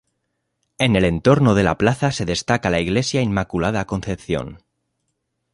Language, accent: Spanish, España: Norte peninsular (Asturias, Castilla y León, Cantabria, País Vasco, Navarra, Aragón, La Rioja, Guadalajara, Cuenca)